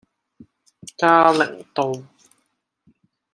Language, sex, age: Cantonese, male, 19-29